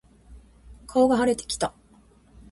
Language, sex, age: Japanese, female, 40-49